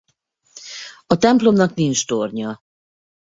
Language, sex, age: Hungarian, female, 50-59